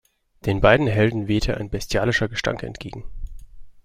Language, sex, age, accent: German, male, 30-39, Deutschland Deutsch